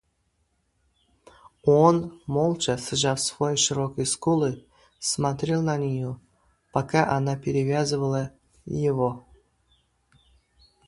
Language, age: Russian, under 19